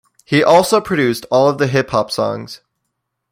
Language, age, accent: English, under 19, Canadian English